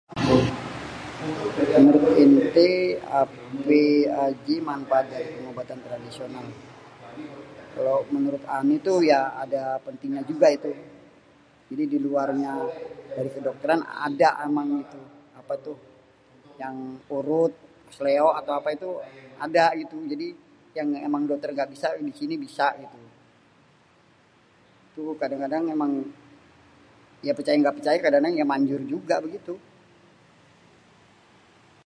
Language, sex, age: Betawi, male, 40-49